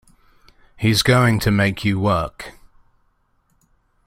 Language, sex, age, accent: English, male, 19-29, England English